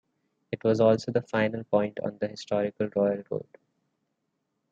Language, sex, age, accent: English, male, 19-29, India and South Asia (India, Pakistan, Sri Lanka)